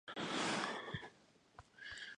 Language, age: Japanese, 19-29